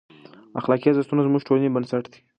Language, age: Pashto, under 19